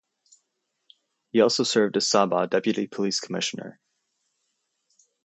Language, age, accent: English, 19-29, United States English